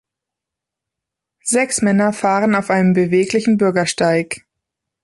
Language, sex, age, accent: German, female, 19-29, Deutschland Deutsch